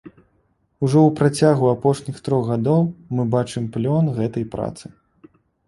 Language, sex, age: Belarusian, male, 19-29